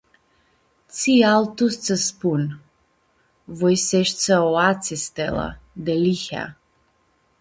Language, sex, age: Aromanian, female, 30-39